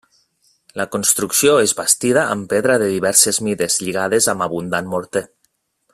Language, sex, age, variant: Catalan, male, 30-39, Nord-Occidental